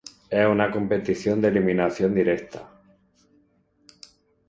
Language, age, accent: Spanish, 40-49, España: Sur peninsular (Andalucia, Extremadura, Murcia)